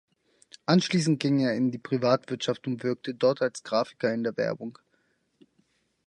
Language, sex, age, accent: German, male, 19-29, Deutschland Deutsch